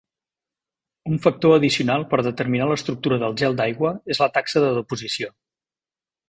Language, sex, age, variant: Catalan, male, 50-59, Central